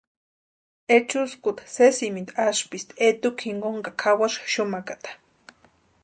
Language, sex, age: Western Highland Purepecha, female, 19-29